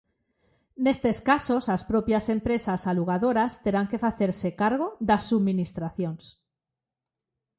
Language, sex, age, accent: Galician, female, 40-49, Normativo (estándar)